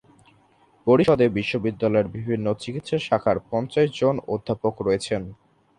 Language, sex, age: Bengali, male, 19-29